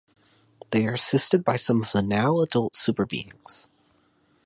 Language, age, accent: English, 19-29, United States English